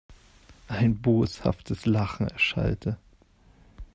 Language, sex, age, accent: German, male, 40-49, Deutschland Deutsch